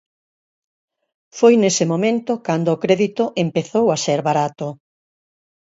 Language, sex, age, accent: Galician, female, 60-69, Normativo (estándar)